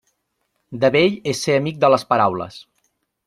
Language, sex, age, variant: Catalan, male, 30-39, Nord-Occidental